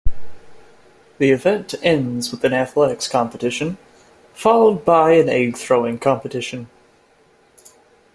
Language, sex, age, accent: English, male, 19-29, United States English